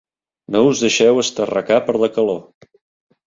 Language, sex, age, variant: Catalan, male, 50-59, Central